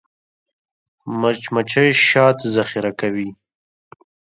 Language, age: Pashto, 19-29